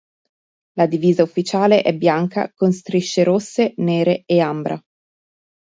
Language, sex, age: Italian, female, 30-39